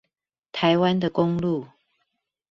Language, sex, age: Chinese, female, 50-59